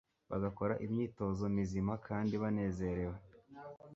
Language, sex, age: Kinyarwanda, male, 19-29